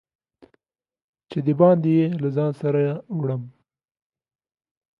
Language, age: Pashto, 19-29